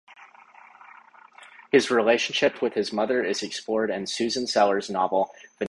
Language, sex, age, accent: English, male, 30-39, United States English